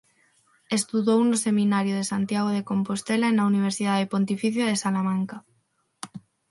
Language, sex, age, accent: Galician, female, under 19, Central (gheada); Neofalante